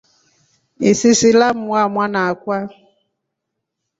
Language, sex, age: Rombo, female, 40-49